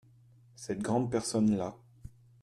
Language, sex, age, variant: French, male, 40-49, Français de métropole